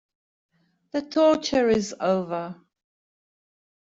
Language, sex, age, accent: English, female, 50-59, Southern African (South Africa, Zimbabwe, Namibia)